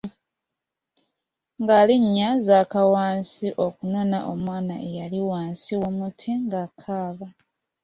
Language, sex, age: Ganda, female, 19-29